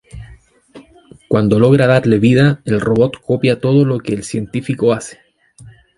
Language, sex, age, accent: Spanish, male, 30-39, Chileno: Chile, Cuyo